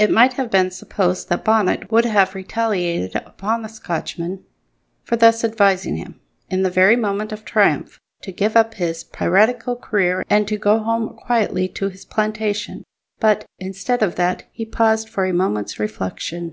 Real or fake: real